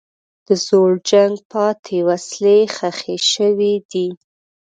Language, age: Pashto, 19-29